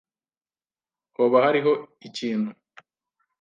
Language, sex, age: Kinyarwanda, male, 19-29